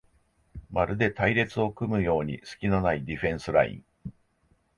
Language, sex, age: Japanese, male, 50-59